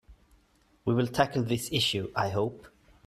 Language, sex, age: English, male, 40-49